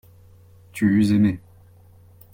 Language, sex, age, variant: French, male, 30-39, Français de métropole